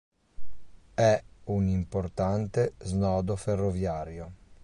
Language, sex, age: Italian, male, 40-49